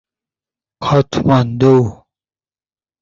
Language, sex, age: Persian, male, 30-39